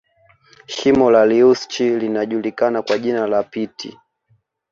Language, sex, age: Swahili, male, 19-29